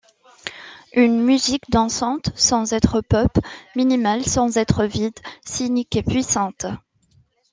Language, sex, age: French, female, 19-29